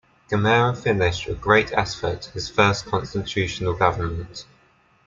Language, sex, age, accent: English, male, under 19, England English